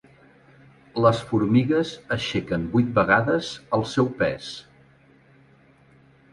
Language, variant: Catalan, Central